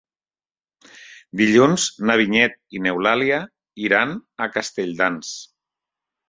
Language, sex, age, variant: Catalan, male, 30-39, Septentrional